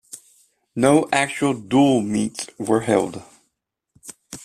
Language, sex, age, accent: English, male, 50-59, United States English